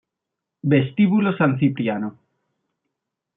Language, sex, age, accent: Spanish, male, 40-49, España: Norte peninsular (Asturias, Castilla y León, Cantabria, País Vasco, Navarra, Aragón, La Rioja, Guadalajara, Cuenca)